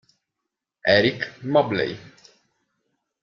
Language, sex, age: Italian, male, 19-29